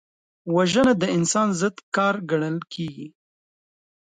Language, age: Pashto, 19-29